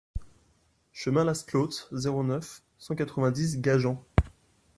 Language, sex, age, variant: French, male, 19-29, Français de métropole